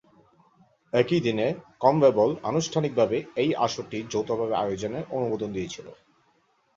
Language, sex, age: Bengali, male, 19-29